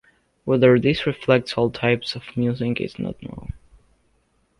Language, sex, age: English, male, under 19